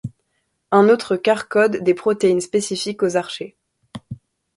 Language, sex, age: French, female, under 19